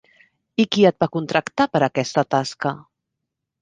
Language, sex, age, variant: Catalan, female, 40-49, Central